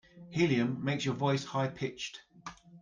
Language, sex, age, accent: English, male, 40-49, England English